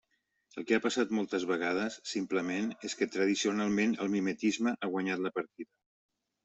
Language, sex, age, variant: Catalan, male, 50-59, Central